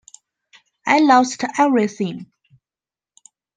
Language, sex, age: English, female, 30-39